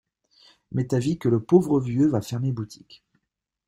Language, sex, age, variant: French, male, 30-39, Français de métropole